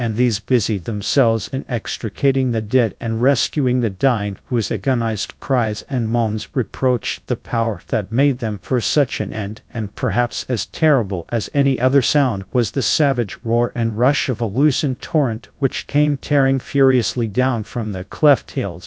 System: TTS, GradTTS